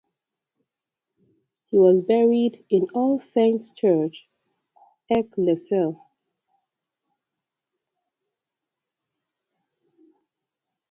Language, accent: English, United States English